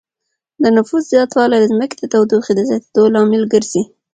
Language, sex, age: Pashto, female, 19-29